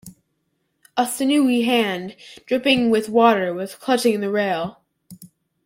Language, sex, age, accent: English, male, under 19, United States English